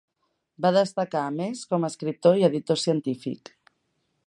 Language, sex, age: Catalan, female, 19-29